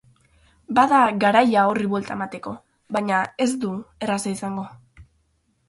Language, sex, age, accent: Basque, female, under 19, Mendebalekoa (Araba, Bizkaia, Gipuzkoako mendebaleko herri batzuk)